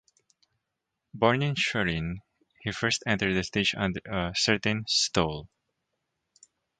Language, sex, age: English, male, 19-29